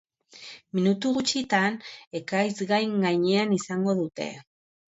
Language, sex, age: Basque, female, 40-49